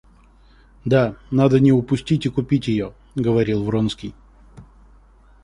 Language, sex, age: Russian, male, 19-29